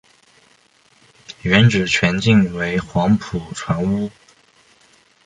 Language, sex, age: Chinese, male, under 19